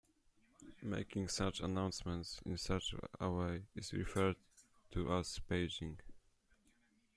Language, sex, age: English, male, 19-29